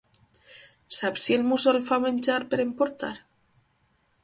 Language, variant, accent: Catalan, Valencià septentrional, septentrional